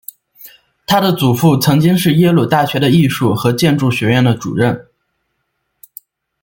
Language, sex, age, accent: Chinese, male, 19-29, 出生地：山西省